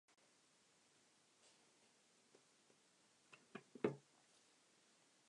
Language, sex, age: English, male, under 19